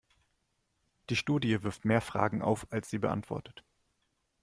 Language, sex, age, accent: German, male, 19-29, Deutschland Deutsch